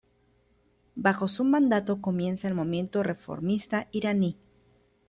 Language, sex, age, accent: Spanish, female, 30-39, Caribe: Cuba, Venezuela, Puerto Rico, República Dominicana, Panamá, Colombia caribeña, México caribeño, Costa del golfo de México